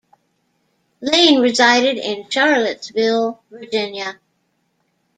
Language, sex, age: English, female, 60-69